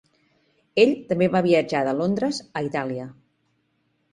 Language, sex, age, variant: Catalan, female, 40-49, Central